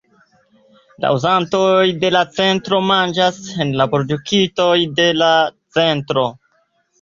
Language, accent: Esperanto, Internacia